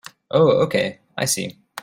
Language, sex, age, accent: English, male, 30-39, Southern African (South Africa, Zimbabwe, Namibia)